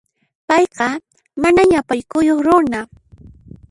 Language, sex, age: Puno Quechua, female, 19-29